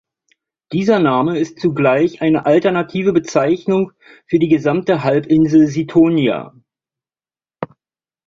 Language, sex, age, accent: German, male, 50-59, Deutschland Deutsch